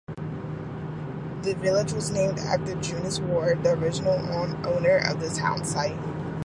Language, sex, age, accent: English, female, 19-29, United States English